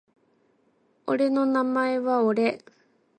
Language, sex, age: Japanese, female, 19-29